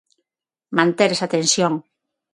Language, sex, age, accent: Galician, female, 40-49, Atlántico (seseo e gheada); Neofalante